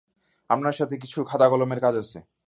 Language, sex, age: Bengali, male, 19-29